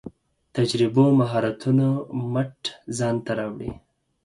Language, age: Pashto, 30-39